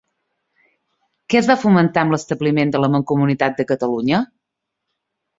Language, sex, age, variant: Catalan, female, 30-39, Central